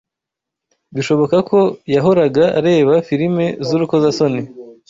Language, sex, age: Kinyarwanda, male, 19-29